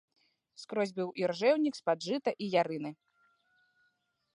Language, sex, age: Belarusian, female, 30-39